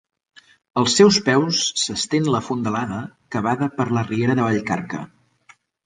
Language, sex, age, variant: Catalan, male, 40-49, Central